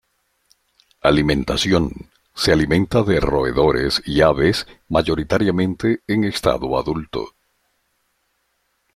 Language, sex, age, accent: Spanish, male, 50-59, América central